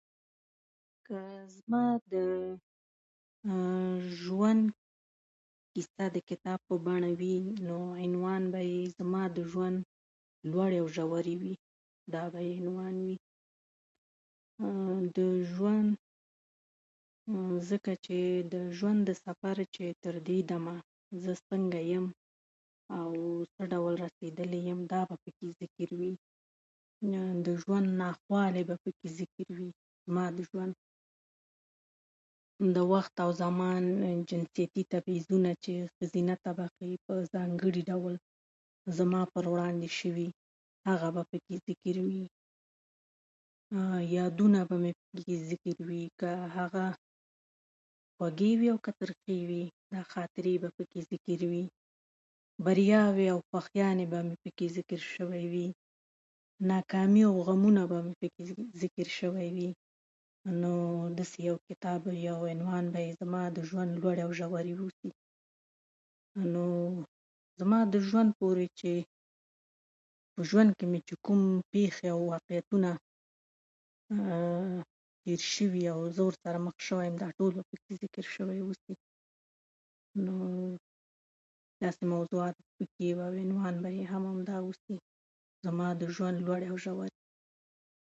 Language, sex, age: Pashto, female, 30-39